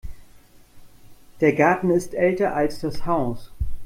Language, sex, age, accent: German, male, 30-39, Deutschland Deutsch